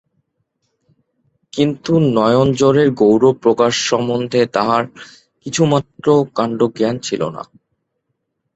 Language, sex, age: Bengali, male, 19-29